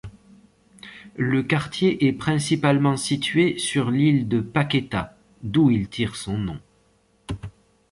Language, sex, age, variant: French, male, 30-39, Français de métropole